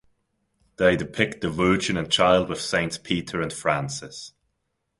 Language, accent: English, England English